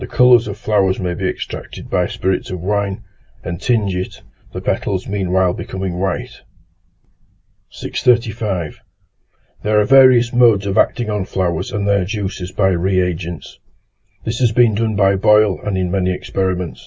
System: none